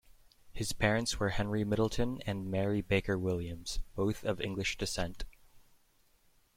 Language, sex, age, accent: English, male, under 19, United States English